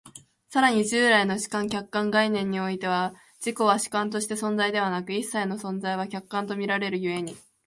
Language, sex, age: Japanese, male, under 19